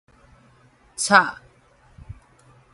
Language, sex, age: Min Nan Chinese, female, 40-49